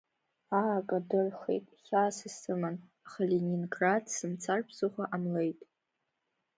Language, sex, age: Abkhazian, female, under 19